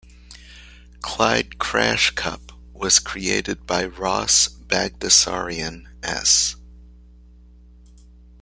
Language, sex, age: English, male, 50-59